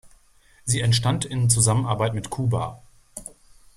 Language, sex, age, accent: German, male, 30-39, Deutschland Deutsch